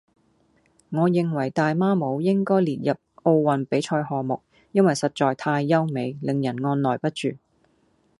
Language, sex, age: Cantonese, female, 40-49